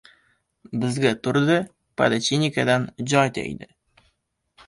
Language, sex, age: Uzbek, male, under 19